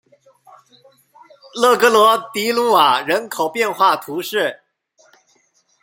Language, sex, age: Chinese, male, under 19